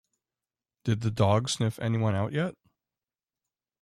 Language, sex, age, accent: English, male, 50-59, Canadian English